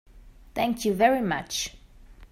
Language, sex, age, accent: English, female, 19-29, England English